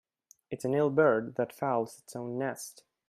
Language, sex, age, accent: English, male, 19-29, United States English